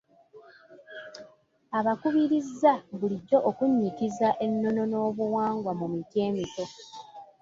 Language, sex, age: Ganda, female, 19-29